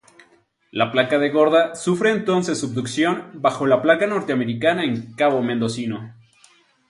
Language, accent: Spanish, México